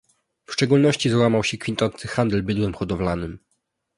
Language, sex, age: Polish, male, 19-29